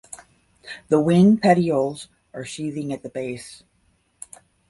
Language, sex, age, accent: English, female, 40-49, United States English; Midwestern